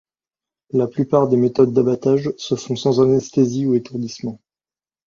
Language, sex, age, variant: French, male, 30-39, Français de métropole